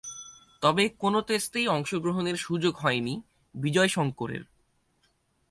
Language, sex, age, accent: Bengali, male, 19-29, Bengali